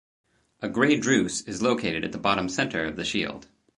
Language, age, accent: English, 30-39, United States English